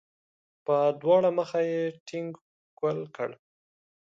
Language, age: Pashto, 30-39